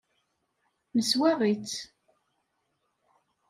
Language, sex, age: Kabyle, female, 30-39